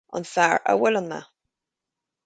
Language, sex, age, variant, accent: Irish, female, 30-39, Gaeilge Chonnacht, Cainteoir dúchais, Gaeltacht